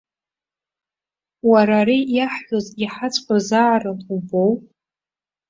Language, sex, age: Abkhazian, female, 19-29